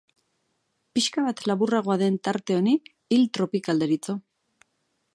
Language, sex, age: Basque, female, 40-49